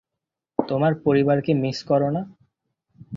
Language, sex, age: Bengali, male, 19-29